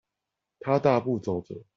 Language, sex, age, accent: Chinese, male, 30-39, 出生地：新北市